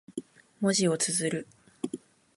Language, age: Japanese, 19-29